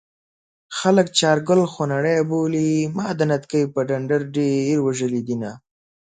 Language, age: Pashto, under 19